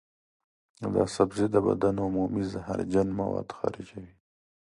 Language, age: Pashto, 19-29